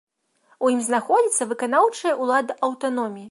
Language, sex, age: Belarusian, female, 19-29